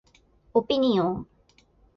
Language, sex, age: Japanese, female, 19-29